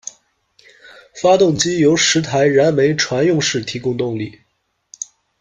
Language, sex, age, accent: Chinese, male, 19-29, 出生地：山东省